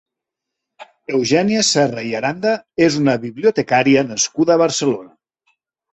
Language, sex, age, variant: Catalan, male, 40-49, Central